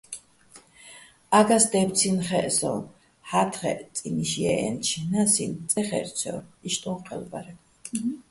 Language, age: Bats, 60-69